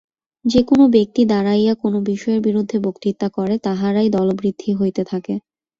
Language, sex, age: Bengali, female, 19-29